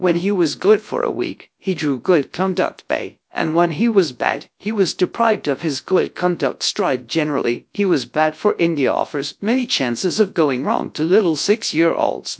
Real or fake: fake